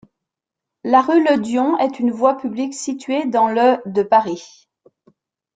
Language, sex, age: French, female, 50-59